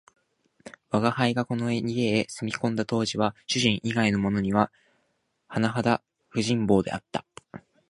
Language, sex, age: Japanese, male, 19-29